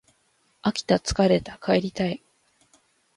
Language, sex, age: Japanese, female, 19-29